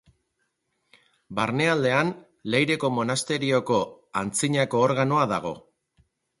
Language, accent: Basque, Erdialdekoa edo Nafarra (Gipuzkoa, Nafarroa)